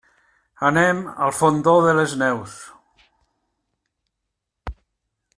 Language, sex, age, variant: Catalan, male, 70-79, Central